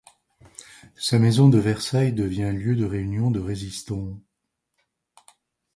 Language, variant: French, Français de métropole